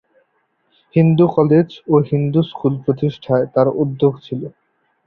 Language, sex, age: Bengali, male, under 19